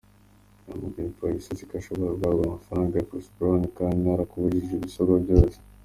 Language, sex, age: Kinyarwanda, male, under 19